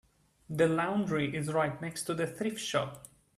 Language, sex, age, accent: English, male, 19-29, England English